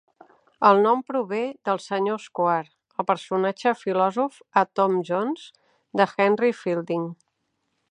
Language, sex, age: Catalan, female, 50-59